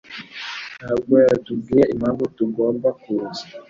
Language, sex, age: Kinyarwanda, male, under 19